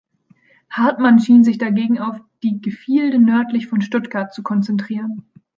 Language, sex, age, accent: German, female, 19-29, Deutschland Deutsch